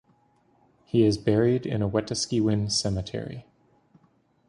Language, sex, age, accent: English, male, 40-49, United States English